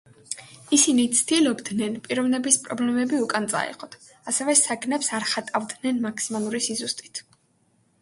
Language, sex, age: Georgian, female, under 19